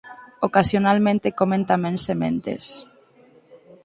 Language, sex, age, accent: Galician, female, 19-29, Normativo (estándar)